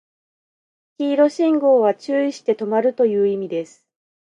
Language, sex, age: Japanese, female, 30-39